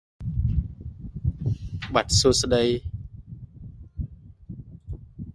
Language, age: English, 30-39